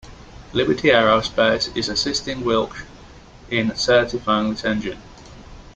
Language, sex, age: English, male, 19-29